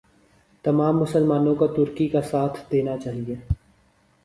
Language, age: Urdu, 19-29